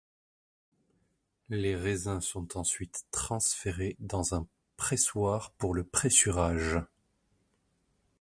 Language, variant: French, Français de métropole